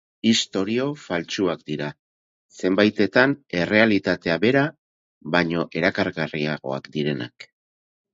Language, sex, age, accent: Basque, male, 50-59, Erdialdekoa edo Nafarra (Gipuzkoa, Nafarroa)